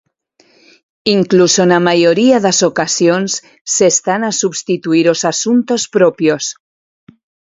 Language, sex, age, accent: Galician, female, 50-59, Normativo (estándar)